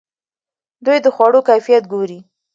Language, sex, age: Pashto, female, 19-29